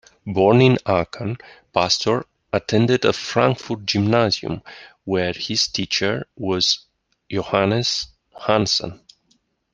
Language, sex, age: English, male, 40-49